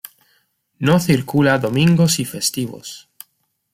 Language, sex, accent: Spanish, male, España: Centro-Sur peninsular (Madrid, Toledo, Castilla-La Mancha)